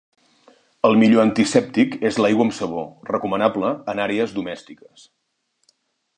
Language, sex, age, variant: Catalan, male, 40-49, Nord-Occidental